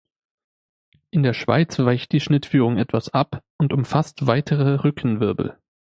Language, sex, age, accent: German, male, 19-29, Deutschland Deutsch